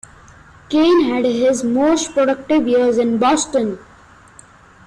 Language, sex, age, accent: English, male, 30-39, United States English